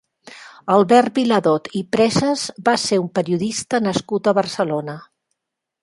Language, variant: Catalan, Septentrional